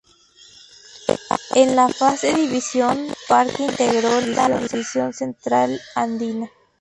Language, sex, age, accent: Spanish, male, 19-29, México